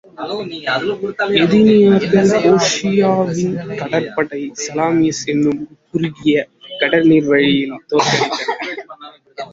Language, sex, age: Tamil, male, 19-29